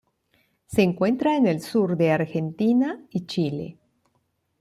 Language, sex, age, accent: Spanish, female, 60-69, Andino-Pacífico: Colombia, Perú, Ecuador, oeste de Bolivia y Venezuela andina